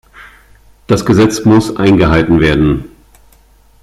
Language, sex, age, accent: German, male, 50-59, Deutschland Deutsch